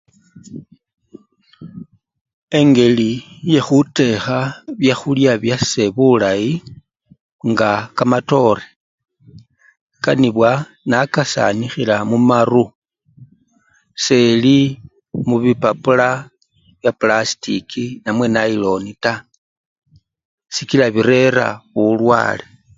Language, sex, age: Luyia, male, 40-49